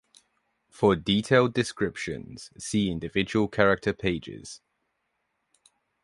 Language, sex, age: English, male, 19-29